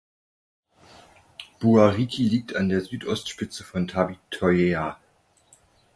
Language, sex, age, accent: German, male, 30-39, Deutschland Deutsch